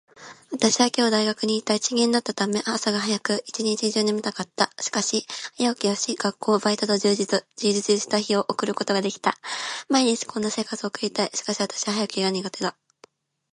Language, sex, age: Japanese, female, under 19